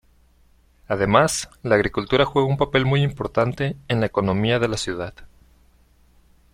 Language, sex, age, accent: Spanish, male, 19-29, México